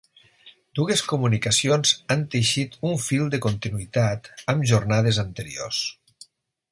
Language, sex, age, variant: Catalan, male, 50-59, Nord-Occidental